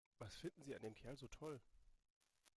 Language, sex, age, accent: German, male, 30-39, Deutschland Deutsch